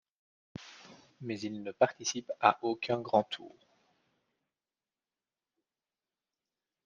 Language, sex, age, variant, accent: French, male, 30-39, Français d'Europe, Français de Belgique